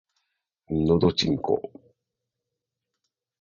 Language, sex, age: Japanese, male, 40-49